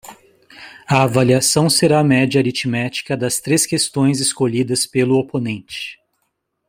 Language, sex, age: Portuguese, male, 40-49